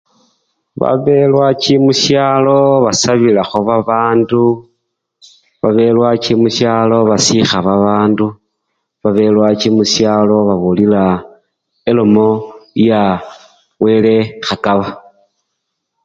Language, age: Luyia, 50-59